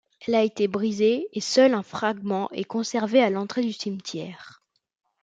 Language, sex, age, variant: French, male, under 19, Français de métropole